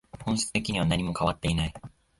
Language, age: Japanese, 19-29